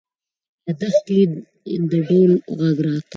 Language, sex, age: Pashto, female, 30-39